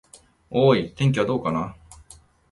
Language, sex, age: Japanese, male, 30-39